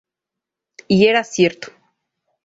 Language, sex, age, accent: Spanish, female, 40-49, México